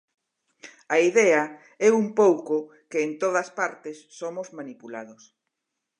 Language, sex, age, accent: Galician, female, 60-69, Normativo (estándar)